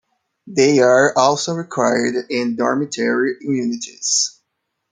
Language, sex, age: English, male, 30-39